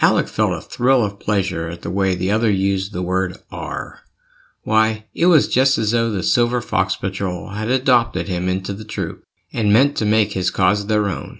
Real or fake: real